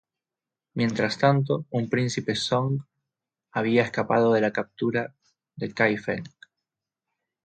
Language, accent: Spanish, Rioplatense: Argentina, Uruguay, este de Bolivia, Paraguay